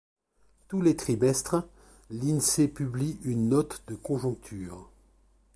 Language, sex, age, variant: French, male, 50-59, Français de métropole